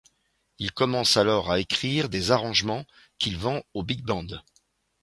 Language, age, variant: French, 40-49, Français de métropole